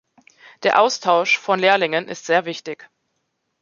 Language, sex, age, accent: German, female, 30-39, Deutschland Deutsch